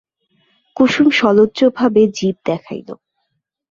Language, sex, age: Bengali, female, 19-29